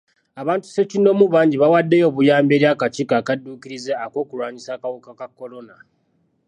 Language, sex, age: Ganda, male, 19-29